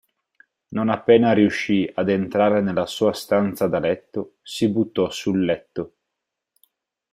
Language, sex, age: Italian, male, 19-29